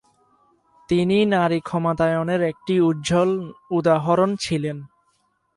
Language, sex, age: Bengali, male, 19-29